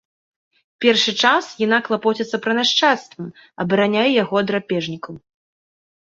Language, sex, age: Belarusian, female, 30-39